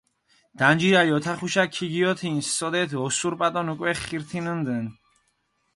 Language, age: Mingrelian, 19-29